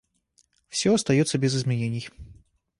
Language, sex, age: Russian, male, 30-39